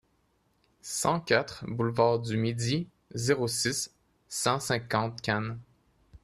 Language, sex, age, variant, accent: French, male, 30-39, Français d'Amérique du Nord, Français du Canada